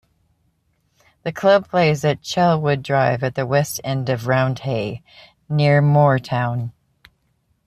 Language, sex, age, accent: English, female, 50-59, United States English